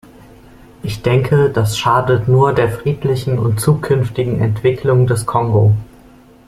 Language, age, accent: German, 19-29, Deutschland Deutsch